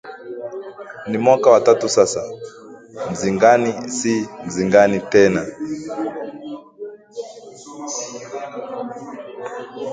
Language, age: Swahili, 19-29